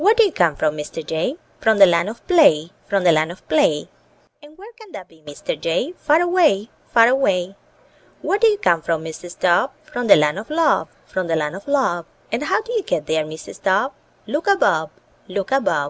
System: none